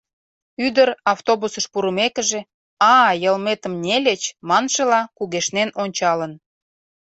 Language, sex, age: Mari, female, 40-49